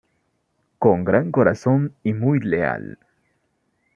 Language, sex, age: Spanish, male, 19-29